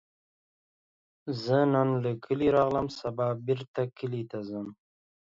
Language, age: Pashto, 19-29